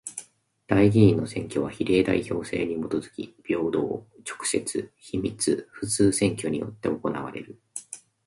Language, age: Japanese, 19-29